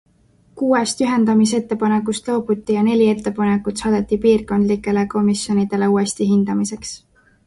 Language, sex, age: Estonian, female, 19-29